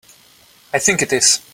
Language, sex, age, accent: English, male, 30-39, United States English